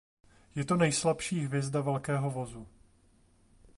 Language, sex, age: Czech, male, 30-39